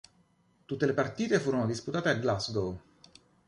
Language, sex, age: Italian, male, 40-49